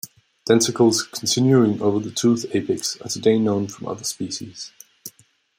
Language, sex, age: English, male, 19-29